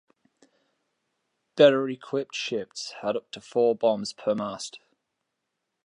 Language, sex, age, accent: English, male, 19-29, England English